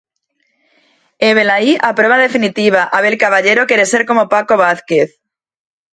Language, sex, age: Galician, female, 40-49